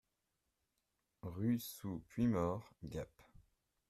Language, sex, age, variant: French, male, 30-39, Français de métropole